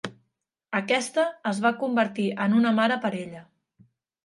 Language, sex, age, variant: Catalan, female, 30-39, Central